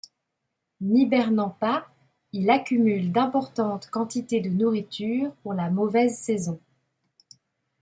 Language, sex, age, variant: French, female, 30-39, Français de métropole